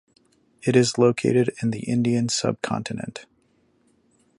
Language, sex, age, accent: English, male, 19-29, United States English